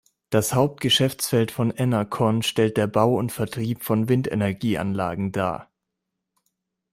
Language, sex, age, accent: German, male, 19-29, Deutschland Deutsch